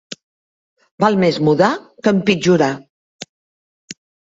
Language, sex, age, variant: Catalan, female, 70-79, Central